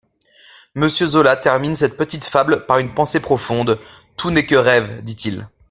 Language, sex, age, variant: French, male, 19-29, Français de métropole